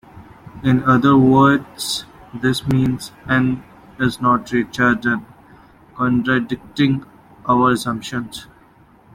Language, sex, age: English, male, 19-29